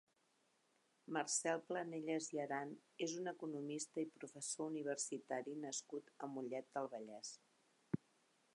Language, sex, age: Catalan, female, 50-59